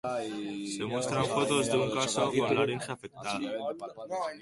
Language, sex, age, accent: Spanish, male, under 19, España: Norte peninsular (Asturias, Castilla y León, Cantabria, País Vasco, Navarra, Aragón, La Rioja, Guadalajara, Cuenca)